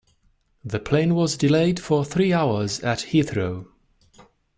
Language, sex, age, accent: English, male, 40-49, England English